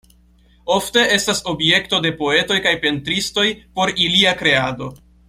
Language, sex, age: Esperanto, male, 19-29